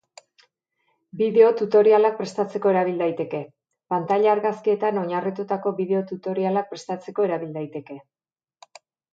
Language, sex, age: Basque, female, 40-49